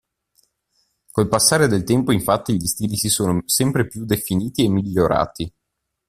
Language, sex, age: Italian, male, 19-29